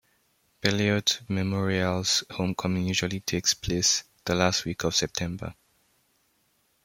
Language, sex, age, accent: English, male, under 19, Southern African (South Africa, Zimbabwe, Namibia)